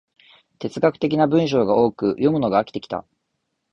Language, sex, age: Japanese, male, 19-29